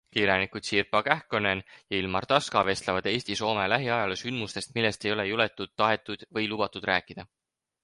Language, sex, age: Estonian, male, 19-29